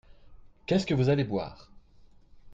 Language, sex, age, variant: French, male, 30-39, Français de métropole